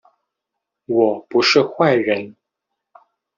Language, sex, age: Chinese, male, 40-49